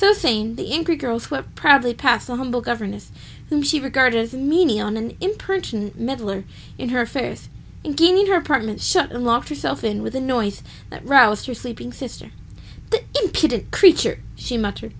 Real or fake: real